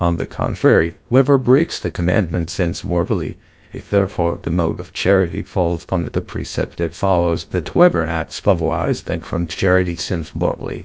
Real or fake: fake